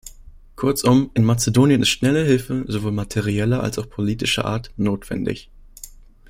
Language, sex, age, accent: German, male, 19-29, Deutschland Deutsch